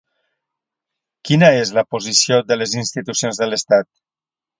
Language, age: Catalan, 60-69